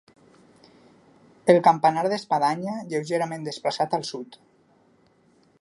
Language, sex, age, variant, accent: Catalan, male, 30-39, Valencià meridional, valencià